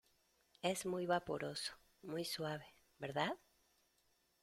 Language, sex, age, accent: Spanish, female, 40-49, México